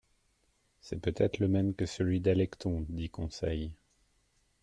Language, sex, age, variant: French, male, 30-39, Français de métropole